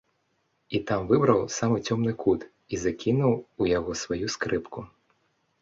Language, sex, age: Belarusian, male, 19-29